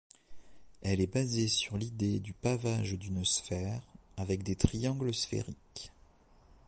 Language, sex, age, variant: French, male, 40-49, Français de métropole